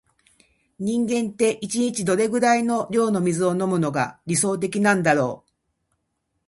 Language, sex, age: Japanese, female, 50-59